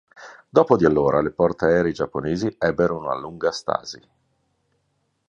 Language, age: Italian, 50-59